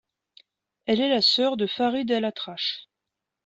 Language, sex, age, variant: French, female, 30-39, Français de métropole